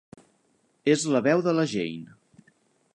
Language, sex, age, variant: Catalan, male, 19-29, Central